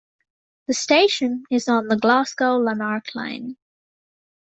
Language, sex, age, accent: English, female, 19-29, England English